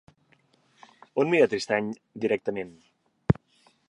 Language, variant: Catalan, Central